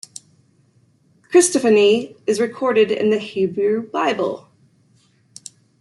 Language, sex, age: English, female, 30-39